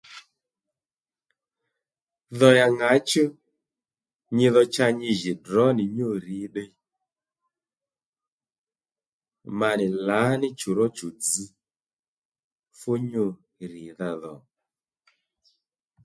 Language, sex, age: Lendu, male, 30-39